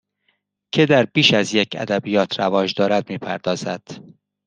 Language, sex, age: Persian, male, 50-59